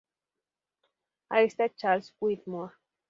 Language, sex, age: Spanish, female, 19-29